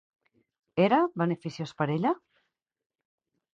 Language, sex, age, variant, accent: Catalan, female, 40-49, Central, Camp de Tarragona